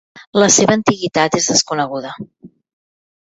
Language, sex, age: Catalan, female, 40-49